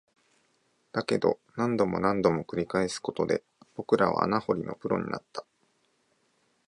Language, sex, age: Japanese, male, 19-29